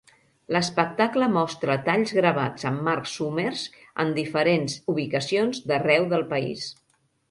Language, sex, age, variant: Catalan, female, 50-59, Central